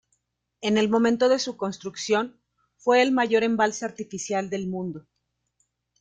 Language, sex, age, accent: Spanish, female, 40-49, México